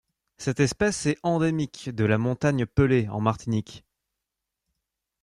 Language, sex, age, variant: French, male, 19-29, Français de métropole